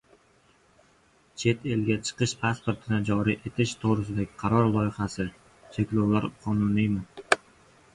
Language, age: Uzbek, 19-29